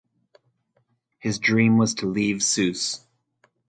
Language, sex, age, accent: English, male, 30-39, United States English